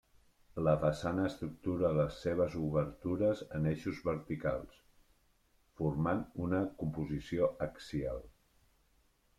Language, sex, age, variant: Catalan, male, 40-49, Central